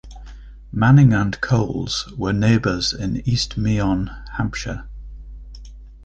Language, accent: English, England English